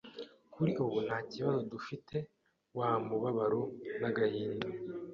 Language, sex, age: Kinyarwanda, male, 19-29